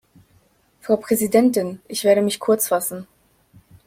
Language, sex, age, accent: German, female, 19-29, Deutschland Deutsch